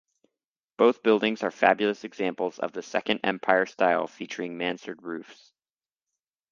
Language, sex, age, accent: English, male, 19-29, United States English